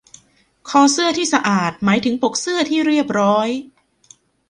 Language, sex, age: Thai, female, 19-29